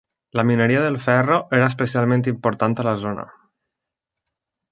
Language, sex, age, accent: Catalan, male, 19-29, valencià